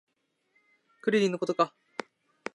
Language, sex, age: Japanese, male, 19-29